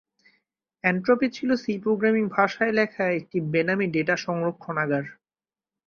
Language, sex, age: Bengali, male, 19-29